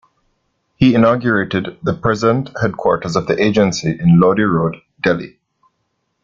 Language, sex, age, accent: English, male, 30-39, West Indies and Bermuda (Bahamas, Bermuda, Jamaica, Trinidad)